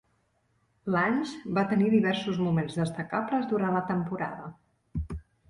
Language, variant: Catalan, Central